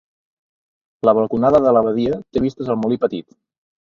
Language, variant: Catalan, Central